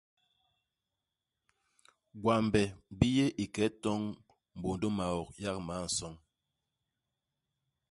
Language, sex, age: Basaa, male, 50-59